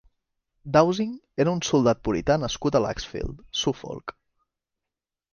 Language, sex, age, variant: Catalan, male, 19-29, Central